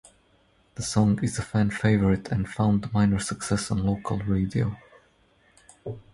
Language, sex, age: English, male, 30-39